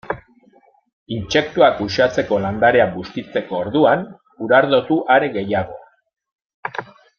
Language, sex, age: Basque, male, 30-39